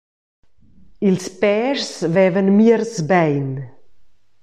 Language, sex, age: Romansh, female, 40-49